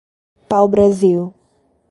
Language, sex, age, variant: Portuguese, female, 30-39, Portuguese (Brasil)